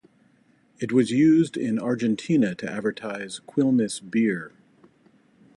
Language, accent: English, United States English